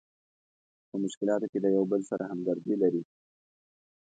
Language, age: Pashto, 30-39